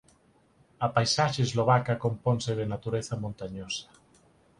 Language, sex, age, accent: Galician, male, 40-49, Normativo (estándar)